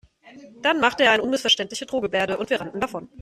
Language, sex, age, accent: German, female, 19-29, Deutschland Deutsch